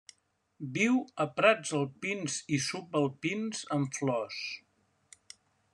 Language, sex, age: Catalan, male, 70-79